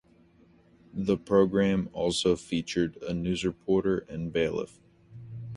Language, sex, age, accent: English, male, 19-29, United States English